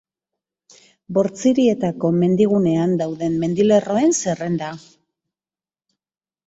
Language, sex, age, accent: Basque, female, 50-59, Mendebalekoa (Araba, Bizkaia, Gipuzkoako mendebaleko herri batzuk)